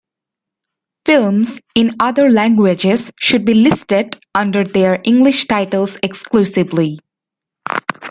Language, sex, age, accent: English, female, 19-29, England English